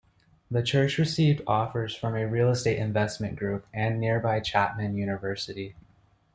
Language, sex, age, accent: English, male, 19-29, United States English